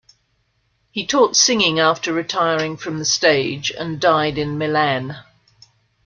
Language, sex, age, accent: English, female, 50-59, Australian English